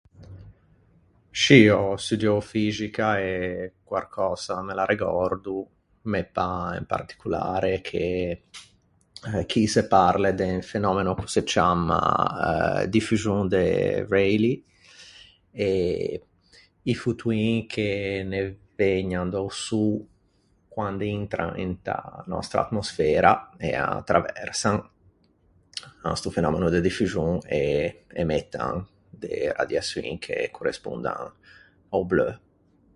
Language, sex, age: Ligurian, male, 30-39